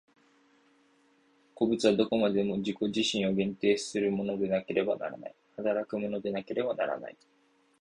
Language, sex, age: Japanese, male, 19-29